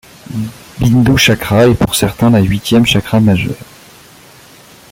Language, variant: French, Français de métropole